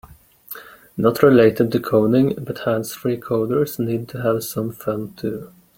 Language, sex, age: English, male, 30-39